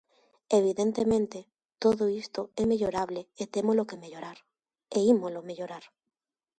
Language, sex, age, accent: Galician, female, 19-29, Normativo (estándar)